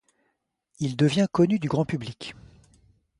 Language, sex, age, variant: French, male, 40-49, Français de métropole